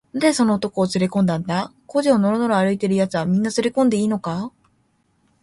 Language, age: Japanese, 19-29